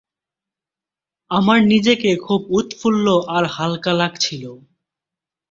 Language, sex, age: Bengali, male, 19-29